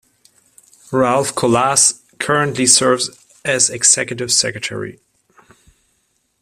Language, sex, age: English, male, 30-39